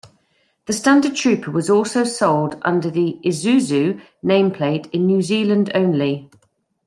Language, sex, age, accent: English, female, 50-59, England English